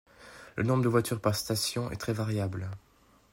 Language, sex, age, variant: French, male, under 19, Français de métropole